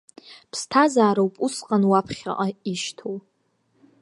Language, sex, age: Abkhazian, female, 19-29